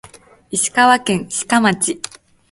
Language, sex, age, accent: Japanese, female, under 19, 標準語